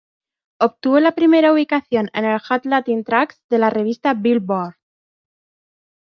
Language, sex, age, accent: Spanish, female, 40-49, España: Centro-Sur peninsular (Madrid, Toledo, Castilla-La Mancha)